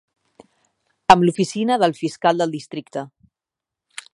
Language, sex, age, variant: Catalan, female, 30-39, Central